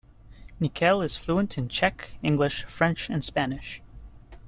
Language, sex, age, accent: English, male, 19-29, Canadian English